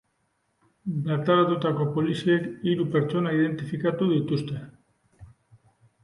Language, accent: Basque, Mendebalekoa (Araba, Bizkaia, Gipuzkoako mendebaleko herri batzuk)